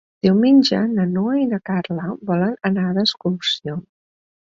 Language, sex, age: Catalan, female, 40-49